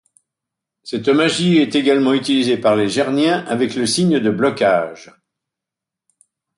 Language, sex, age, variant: French, male, 70-79, Français de métropole